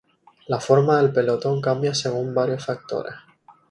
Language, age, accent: Spanish, 19-29, España: Islas Canarias